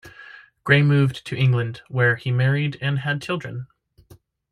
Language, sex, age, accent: English, male, 30-39, United States English